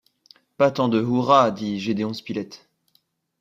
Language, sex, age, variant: French, male, 19-29, Français de métropole